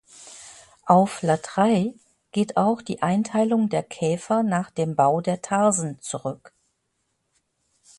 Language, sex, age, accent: German, female, 60-69, Deutschland Deutsch